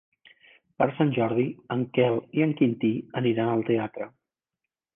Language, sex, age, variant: Catalan, male, 50-59, Central